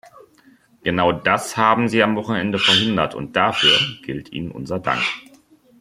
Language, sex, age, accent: German, male, 40-49, Deutschland Deutsch